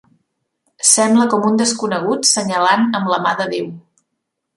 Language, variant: Catalan, Central